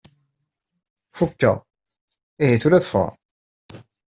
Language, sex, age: Kabyle, male, 30-39